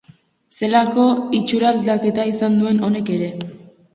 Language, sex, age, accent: Basque, female, under 19, Mendebalekoa (Araba, Bizkaia, Gipuzkoako mendebaleko herri batzuk)